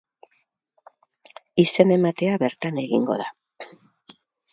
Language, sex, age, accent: Basque, female, 70-79, Mendebalekoa (Araba, Bizkaia, Gipuzkoako mendebaleko herri batzuk)